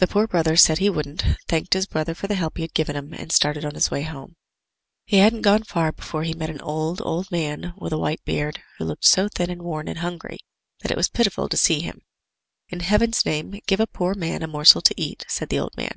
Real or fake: real